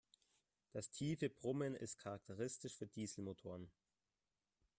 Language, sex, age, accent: German, male, 19-29, Deutschland Deutsch